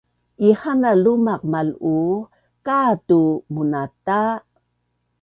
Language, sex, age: Bunun, female, 60-69